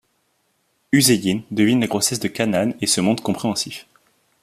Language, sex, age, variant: French, male, 19-29, Français de métropole